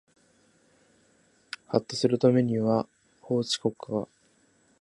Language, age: Japanese, 19-29